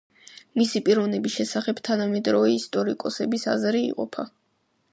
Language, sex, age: Georgian, female, under 19